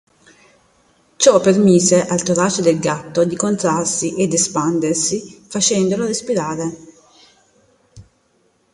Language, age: Italian, 40-49